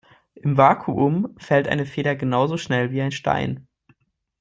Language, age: German, 19-29